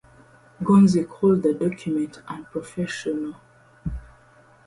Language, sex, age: English, female, 30-39